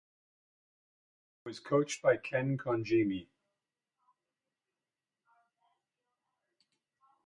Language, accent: English, United States English